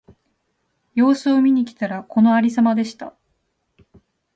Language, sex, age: Japanese, female, 19-29